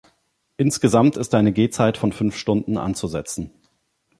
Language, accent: German, Deutschland Deutsch